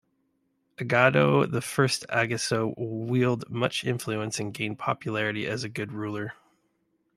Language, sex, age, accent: English, male, 30-39, Canadian English